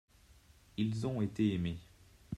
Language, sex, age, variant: French, male, 19-29, Français de métropole